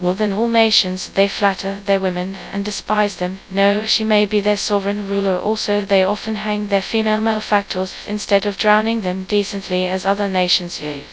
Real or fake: fake